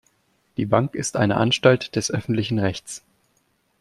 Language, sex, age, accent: German, male, 19-29, Deutschland Deutsch